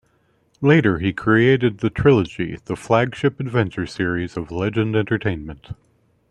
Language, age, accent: English, 40-49, United States English